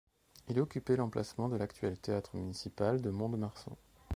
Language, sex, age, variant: French, male, under 19, Français de métropole